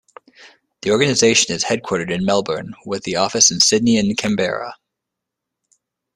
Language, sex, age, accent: English, male, 30-39, United States English